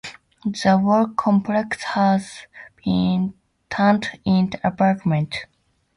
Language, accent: English, United States English